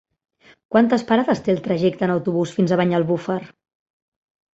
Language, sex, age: Catalan, female, 40-49